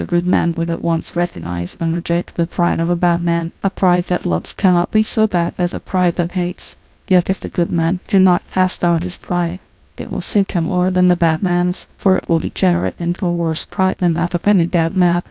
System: TTS, GlowTTS